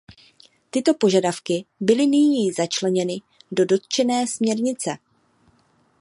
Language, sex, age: Czech, female, 30-39